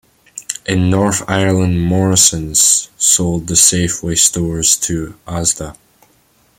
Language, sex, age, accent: English, male, under 19, Scottish English